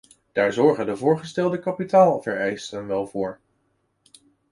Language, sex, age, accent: Dutch, male, 19-29, Nederlands Nederlands